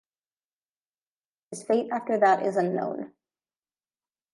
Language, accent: English, United States English